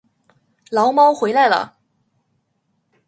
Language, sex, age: Chinese, female, 19-29